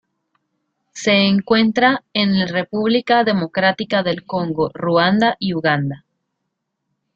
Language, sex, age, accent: Spanish, female, 19-29, Caribe: Cuba, Venezuela, Puerto Rico, República Dominicana, Panamá, Colombia caribeña, México caribeño, Costa del golfo de México